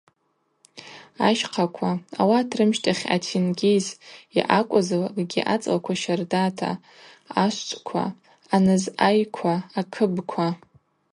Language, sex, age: Abaza, female, 19-29